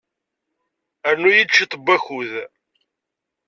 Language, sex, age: Kabyle, male, 40-49